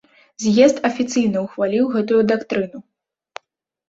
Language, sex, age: Belarusian, female, under 19